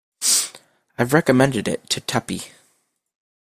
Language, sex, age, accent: English, male, 19-29, United States English